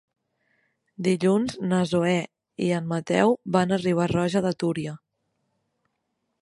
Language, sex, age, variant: Catalan, female, 19-29, Central